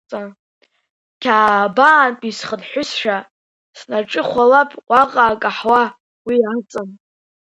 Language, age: Abkhazian, under 19